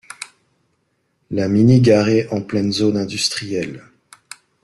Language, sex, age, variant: French, male, 50-59, Français de métropole